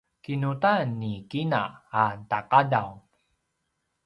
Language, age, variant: Paiwan, 30-39, pinayuanan a kinaikacedasan (東排灣語)